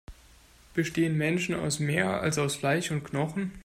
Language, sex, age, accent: German, male, 19-29, Deutschland Deutsch